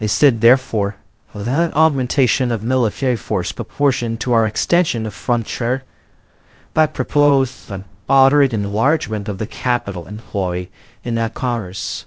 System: TTS, VITS